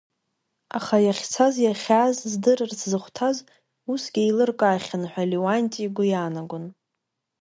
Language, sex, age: Abkhazian, female, under 19